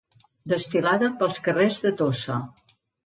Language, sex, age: Catalan, female, 50-59